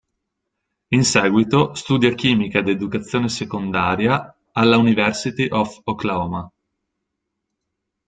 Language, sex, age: Italian, male, 19-29